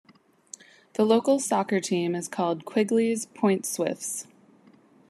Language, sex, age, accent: English, female, 30-39, United States English